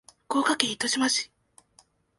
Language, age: Japanese, 19-29